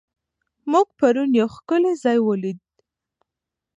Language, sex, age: Pashto, female, under 19